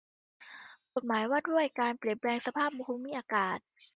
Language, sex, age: Thai, female, 19-29